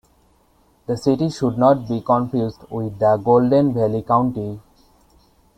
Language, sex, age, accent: English, male, 19-29, India and South Asia (India, Pakistan, Sri Lanka)